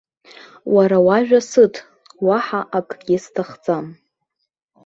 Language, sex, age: Abkhazian, female, 19-29